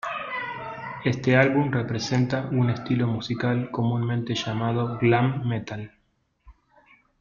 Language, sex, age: Spanish, male, 40-49